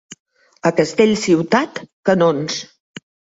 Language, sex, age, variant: Catalan, female, 70-79, Central